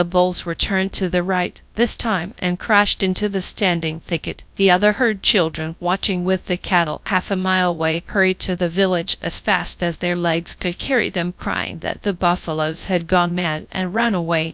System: TTS, GradTTS